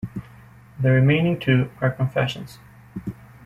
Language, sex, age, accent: English, male, 19-29, United States English